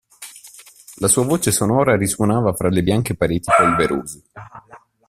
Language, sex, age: Italian, male, 19-29